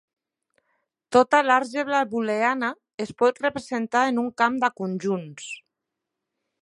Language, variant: Catalan, Septentrional